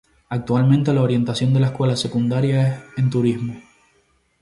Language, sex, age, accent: Spanish, male, 19-29, España: Islas Canarias